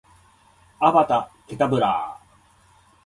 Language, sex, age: Japanese, male, 30-39